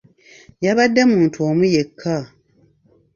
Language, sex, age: Ganda, female, 50-59